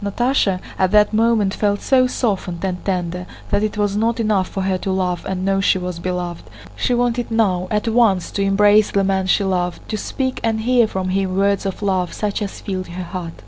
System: none